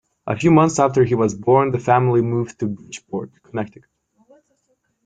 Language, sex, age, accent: English, male, 19-29, United States English